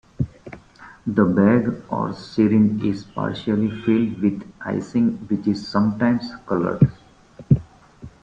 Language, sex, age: English, male, 30-39